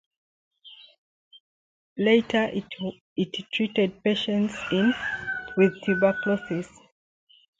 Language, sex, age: English, female, 30-39